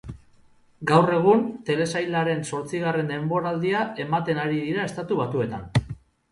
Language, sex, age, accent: Basque, male, 40-49, Mendebalekoa (Araba, Bizkaia, Gipuzkoako mendebaleko herri batzuk)